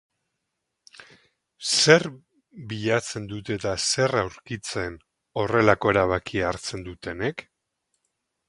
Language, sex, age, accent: Basque, male, 40-49, Mendebalekoa (Araba, Bizkaia, Gipuzkoako mendebaleko herri batzuk)